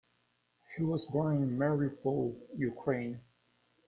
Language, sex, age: English, male, 19-29